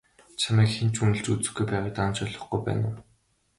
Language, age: Mongolian, 19-29